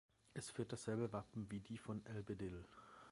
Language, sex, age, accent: German, male, 19-29, Deutschland Deutsch